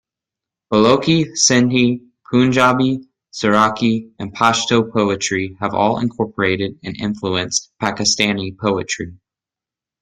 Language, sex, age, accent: English, male, 19-29, United States English